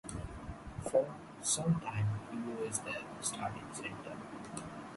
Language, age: English, under 19